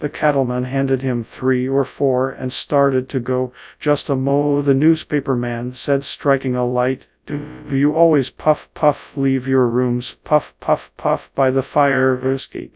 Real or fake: fake